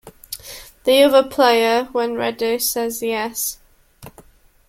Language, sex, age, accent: English, female, 19-29, England English